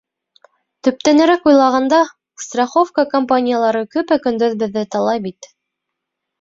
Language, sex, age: Bashkir, female, 19-29